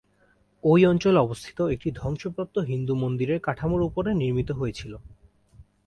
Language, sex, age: Bengali, male, 19-29